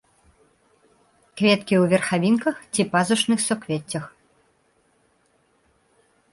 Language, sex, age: Belarusian, female, 19-29